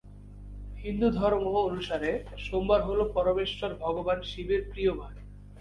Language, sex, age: Bengali, male, 19-29